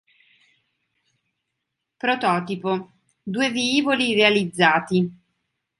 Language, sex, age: Italian, female, 30-39